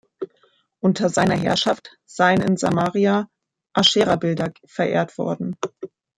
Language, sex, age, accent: German, female, 30-39, Deutschland Deutsch